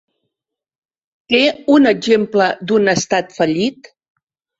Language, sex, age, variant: Catalan, female, 50-59, Central